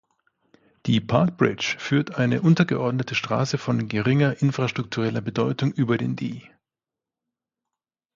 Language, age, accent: German, 40-49, Deutschland Deutsch